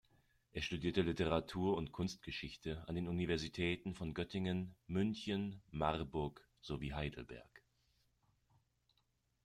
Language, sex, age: German, male, 30-39